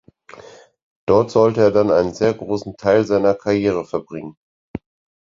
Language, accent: German, Deutschland Deutsch